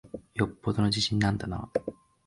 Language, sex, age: Japanese, male, 19-29